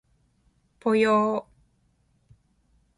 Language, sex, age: Japanese, female, 50-59